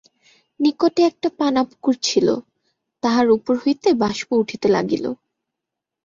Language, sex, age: Bengali, female, 19-29